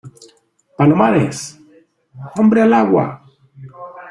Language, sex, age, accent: Spanish, male, 40-49, México